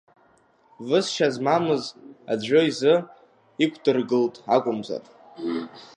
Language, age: Abkhazian, under 19